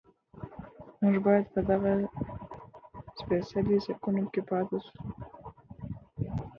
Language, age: Pashto, under 19